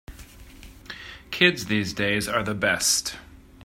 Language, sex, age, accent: English, male, 30-39, United States English